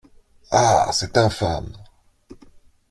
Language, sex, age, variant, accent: French, male, 40-49, Français d'Europe, Français de Belgique